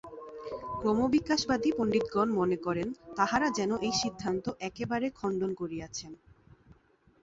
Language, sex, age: Bengali, female, 19-29